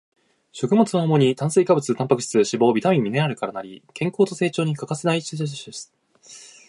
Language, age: Japanese, 19-29